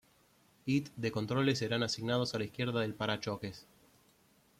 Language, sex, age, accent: Spanish, male, 30-39, Rioplatense: Argentina, Uruguay, este de Bolivia, Paraguay